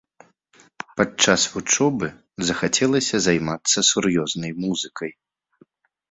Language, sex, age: Belarusian, male, 19-29